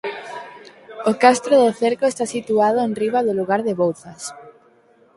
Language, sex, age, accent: Galician, female, under 19, Normativo (estándar)